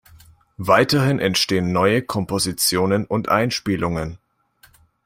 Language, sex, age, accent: German, male, 19-29, Deutschland Deutsch